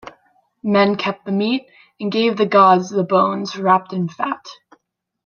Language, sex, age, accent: English, female, 19-29, United States English